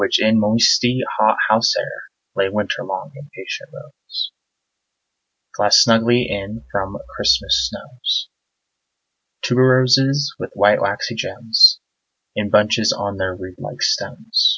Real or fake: real